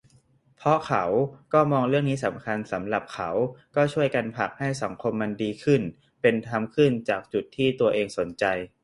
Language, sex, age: Thai, male, 19-29